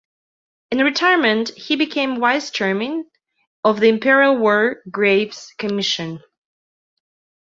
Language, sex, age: English, female, 30-39